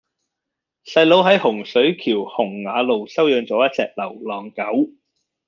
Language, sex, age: Cantonese, male, 30-39